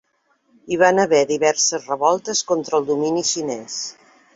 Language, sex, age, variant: Catalan, female, 50-59, Central